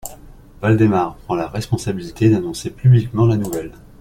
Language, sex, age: French, male, 50-59